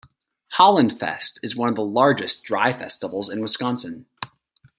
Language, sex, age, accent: English, male, 19-29, United States English